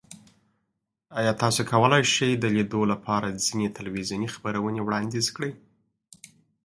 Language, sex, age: Pashto, male, 30-39